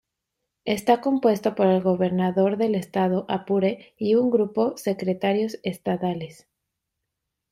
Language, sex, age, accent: Spanish, female, 30-39, México